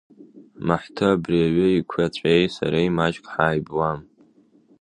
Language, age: Abkhazian, under 19